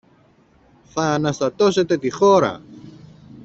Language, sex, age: Greek, male, 40-49